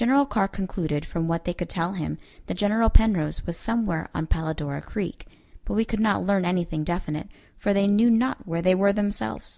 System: none